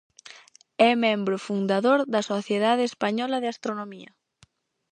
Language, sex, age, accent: Galician, female, under 19, Central (gheada)